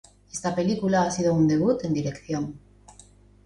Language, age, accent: Spanish, 40-49, España: Centro-Sur peninsular (Madrid, Toledo, Castilla-La Mancha)